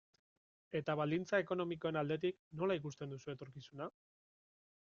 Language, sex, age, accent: Basque, male, 30-39, Erdialdekoa edo Nafarra (Gipuzkoa, Nafarroa)